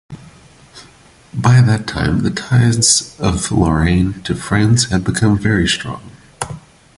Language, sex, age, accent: English, male, 19-29, United States English